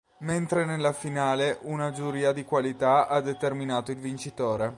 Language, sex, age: Italian, male, 30-39